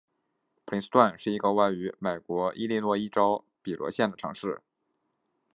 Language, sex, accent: Chinese, male, 出生地：河南省